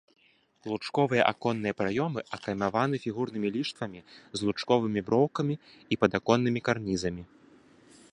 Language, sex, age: Belarusian, male, 19-29